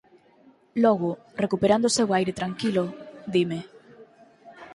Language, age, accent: Galician, 19-29, Normativo (estándar)